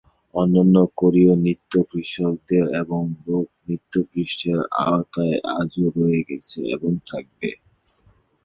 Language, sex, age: Bengali, male, 19-29